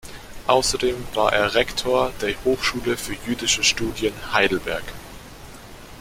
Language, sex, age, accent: German, male, under 19, Deutschland Deutsch